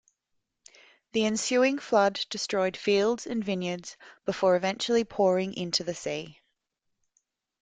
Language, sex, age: English, female, 40-49